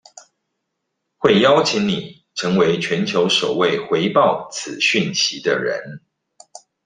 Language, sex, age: Chinese, male, 40-49